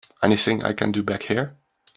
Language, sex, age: English, male, 30-39